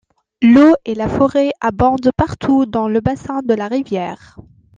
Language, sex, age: French, female, 30-39